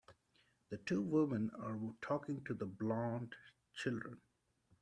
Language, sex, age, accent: English, male, 30-39, India and South Asia (India, Pakistan, Sri Lanka)